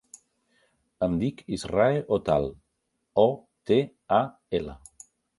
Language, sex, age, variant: Catalan, male, 50-59, Central